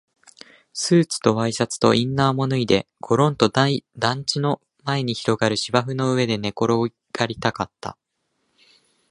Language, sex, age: Japanese, male, 19-29